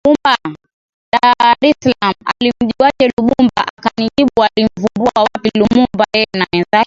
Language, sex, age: Swahili, female, 30-39